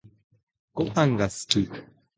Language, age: Japanese, 19-29